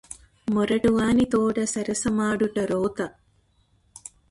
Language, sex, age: Telugu, female, 30-39